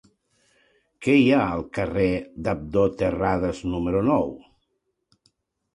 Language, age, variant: Catalan, 60-69, Tortosí